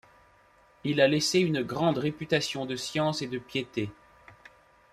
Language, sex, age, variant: French, male, 40-49, Français de métropole